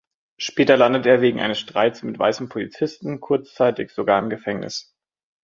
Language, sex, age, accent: German, male, 30-39, Deutschland Deutsch